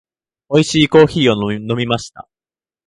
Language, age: Japanese, 19-29